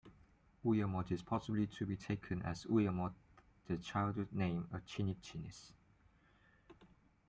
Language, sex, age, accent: English, male, 19-29, England English